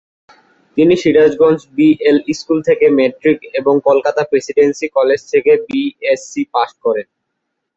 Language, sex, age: Bengali, male, 19-29